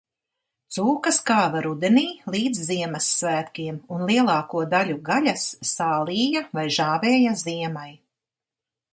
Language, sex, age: Latvian, female, 60-69